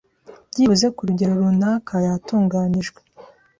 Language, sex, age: Kinyarwanda, female, 19-29